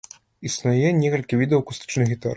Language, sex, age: Belarusian, male, 19-29